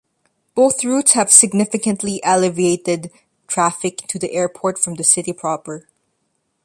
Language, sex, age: English, female, 19-29